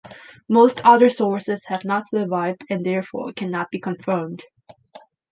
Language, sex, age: English, female, 19-29